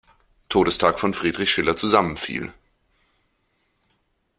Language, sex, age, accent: German, male, 19-29, Deutschland Deutsch